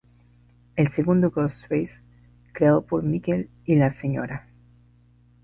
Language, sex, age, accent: Spanish, male, under 19, Andino-Pacífico: Colombia, Perú, Ecuador, oeste de Bolivia y Venezuela andina